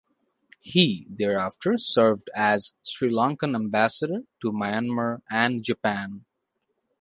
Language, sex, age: English, male, 19-29